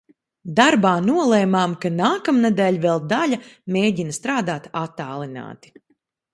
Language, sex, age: Latvian, female, 19-29